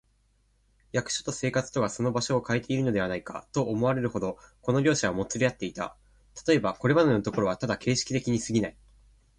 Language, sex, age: Japanese, male, 19-29